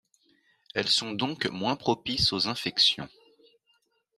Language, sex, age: French, male, 40-49